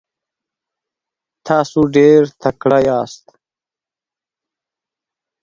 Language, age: Pashto, 30-39